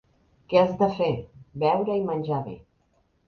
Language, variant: Catalan, Central